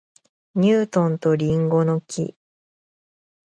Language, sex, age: Japanese, female, 30-39